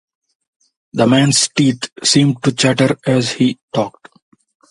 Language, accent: English, India and South Asia (India, Pakistan, Sri Lanka)